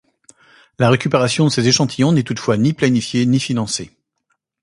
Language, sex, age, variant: French, male, 40-49, Français de métropole